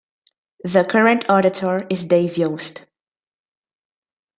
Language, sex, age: English, female, under 19